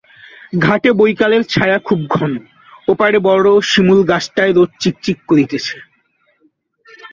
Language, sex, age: Bengali, male, 19-29